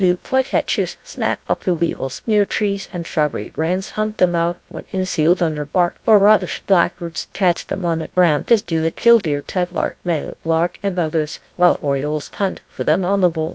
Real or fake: fake